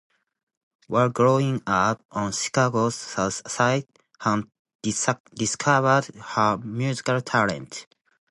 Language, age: English, under 19